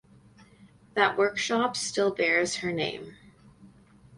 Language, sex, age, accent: English, female, 30-39, Canadian English